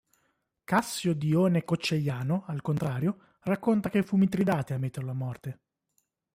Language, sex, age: Italian, male, 30-39